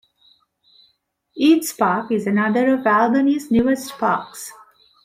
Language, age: English, 50-59